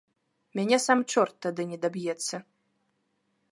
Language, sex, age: Belarusian, female, 19-29